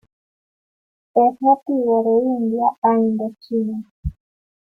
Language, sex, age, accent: Spanish, female, 30-39, Andino-Pacífico: Colombia, Perú, Ecuador, oeste de Bolivia y Venezuela andina